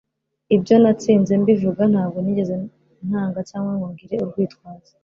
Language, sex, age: Kinyarwanda, female, 19-29